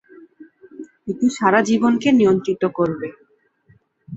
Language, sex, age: Bengali, female, 19-29